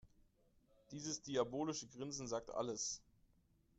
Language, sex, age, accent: German, male, 30-39, Deutschland Deutsch